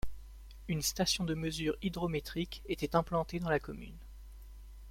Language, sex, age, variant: French, male, 19-29, Français de métropole